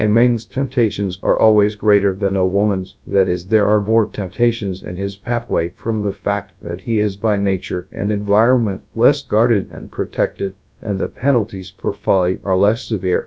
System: TTS, GradTTS